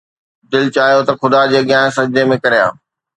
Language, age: Sindhi, 40-49